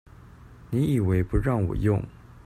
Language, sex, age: Chinese, male, 30-39